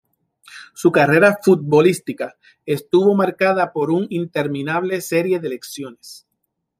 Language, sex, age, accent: Spanish, male, 40-49, Caribe: Cuba, Venezuela, Puerto Rico, República Dominicana, Panamá, Colombia caribeña, México caribeño, Costa del golfo de México